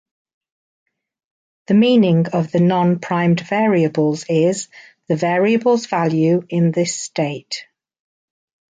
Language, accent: English, England English